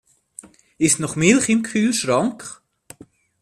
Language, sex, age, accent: German, male, 40-49, Schweizerdeutsch